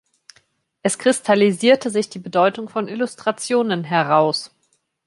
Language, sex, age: German, female, 19-29